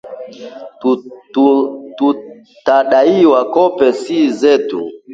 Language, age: Swahili, 30-39